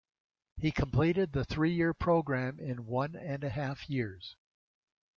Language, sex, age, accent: English, male, 80-89, United States English